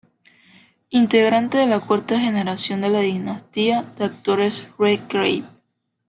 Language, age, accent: Spanish, 19-29, Caribe: Cuba, Venezuela, Puerto Rico, República Dominicana, Panamá, Colombia caribeña, México caribeño, Costa del golfo de México